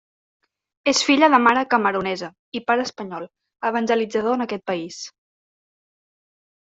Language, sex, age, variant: Catalan, female, 19-29, Central